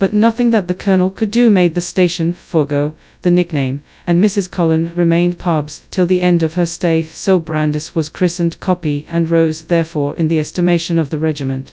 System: TTS, FastPitch